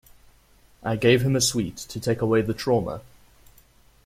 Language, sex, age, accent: English, male, under 19, Southern African (South Africa, Zimbabwe, Namibia)